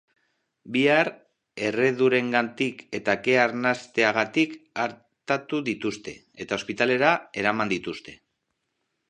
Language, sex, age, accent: Basque, male, 40-49, Mendebalekoa (Araba, Bizkaia, Gipuzkoako mendebaleko herri batzuk)